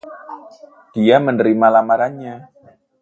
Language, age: Indonesian, 30-39